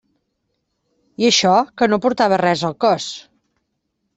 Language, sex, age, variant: Catalan, female, 40-49, Central